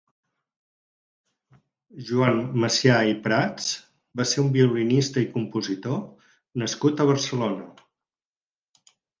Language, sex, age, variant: Catalan, male, 60-69, Central